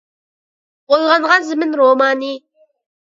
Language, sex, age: Uyghur, female, under 19